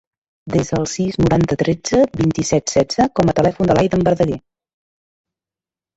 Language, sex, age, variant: Catalan, female, 50-59, Central